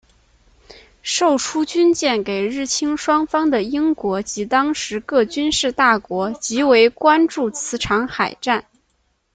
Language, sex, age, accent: Chinese, female, 19-29, 出生地：河南省